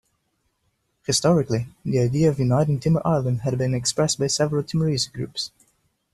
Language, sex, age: English, male, under 19